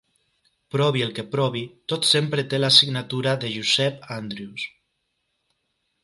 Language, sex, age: Catalan, male, 30-39